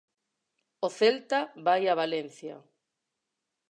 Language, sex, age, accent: Galician, female, 40-49, Normativo (estándar)